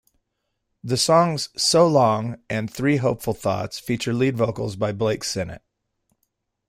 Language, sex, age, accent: English, male, 50-59, United States English